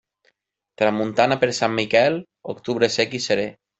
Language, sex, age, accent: Catalan, male, 30-39, valencià